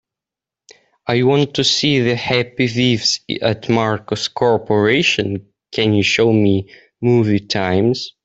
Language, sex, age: English, male, under 19